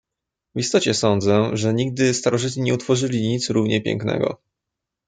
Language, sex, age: Polish, male, 19-29